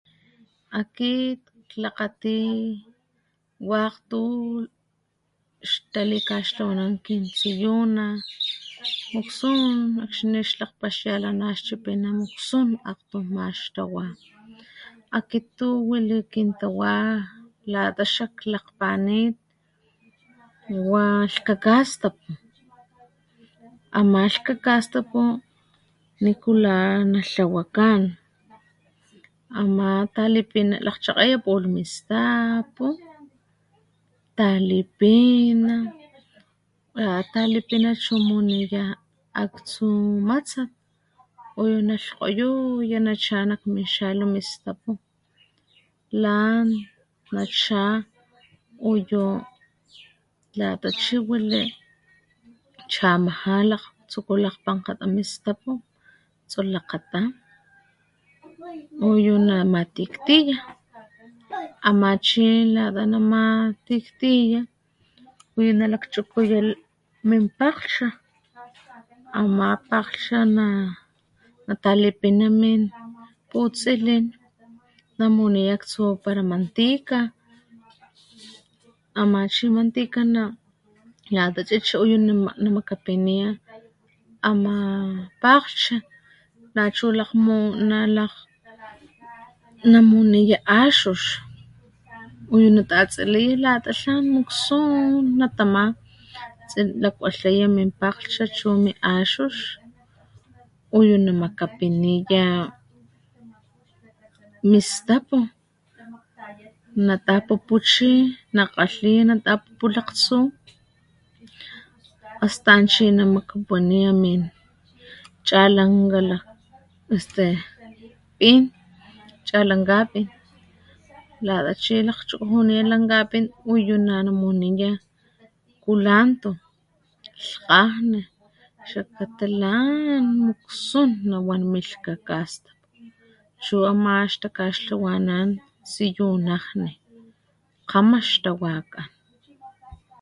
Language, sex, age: Papantla Totonac, female, 30-39